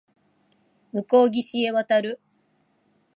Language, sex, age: Japanese, female, 50-59